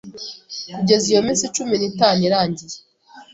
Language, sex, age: Kinyarwanda, female, 19-29